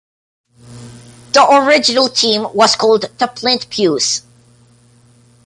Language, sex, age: English, male, 19-29